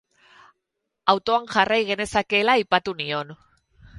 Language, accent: Basque, Erdialdekoa edo Nafarra (Gipuzkoa, Nafarroa)